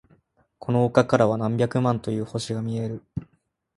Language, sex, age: Japanese, male, 19-29